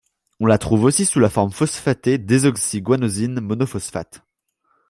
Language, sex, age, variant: French, male, under 19, Français de métropole